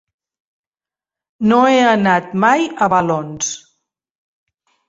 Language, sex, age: Catalan, female, 60-69